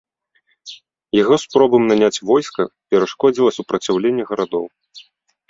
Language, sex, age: Belarusian, male, 19-29